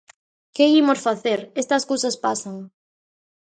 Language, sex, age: Galician, female, under 19